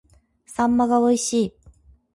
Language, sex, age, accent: Japanese, female, 30-39, 標準語